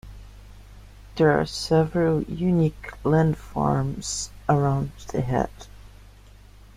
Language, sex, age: English, male, 19-29